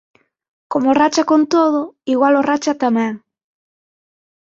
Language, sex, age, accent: Galician, female, 19-29, Atlántico (seseo e gheada); Normativo (estándar)